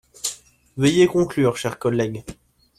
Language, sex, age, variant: French, male, 19-29, Français de métropole